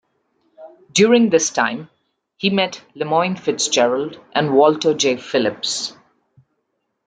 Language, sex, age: English, female, 30-39